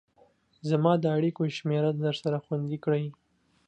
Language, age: Pashto, 19-29